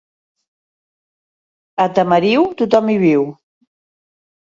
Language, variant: Catalan, Central